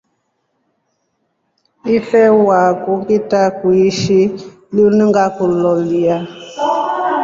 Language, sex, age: Rombo, female, 40-49